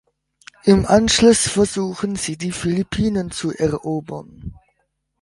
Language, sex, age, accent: German, male, under 19, Deutschland Deutsch